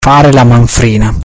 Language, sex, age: Italian, male, 30-39